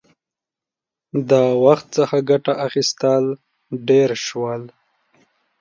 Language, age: Pashto, 19-29